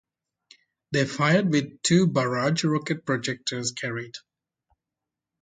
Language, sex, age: English, male, 30-39